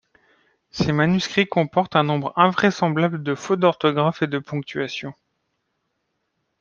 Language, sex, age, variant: French, male, 30-39, Français de métropole